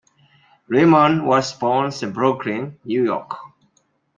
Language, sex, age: English, male, 40-49